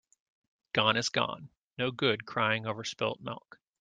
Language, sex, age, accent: English, male, 40-49, United States English